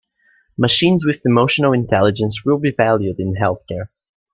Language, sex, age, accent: English, male, under 19, United States English